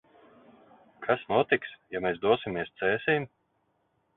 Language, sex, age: Latvian, male, 30-39